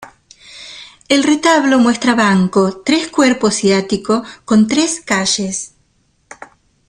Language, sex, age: Spanish, female, 50-59